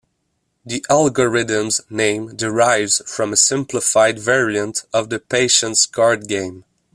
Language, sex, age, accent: English, male, 19-29, Canadian English